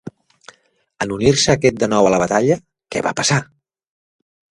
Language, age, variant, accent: Catalan, 40-49, Central, central